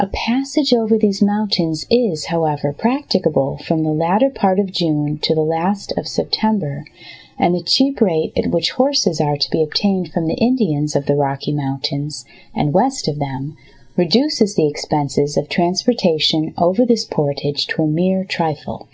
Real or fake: real